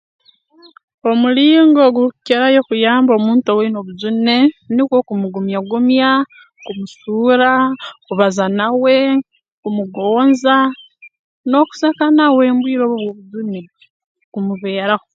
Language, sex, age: Tooro, female, 19-29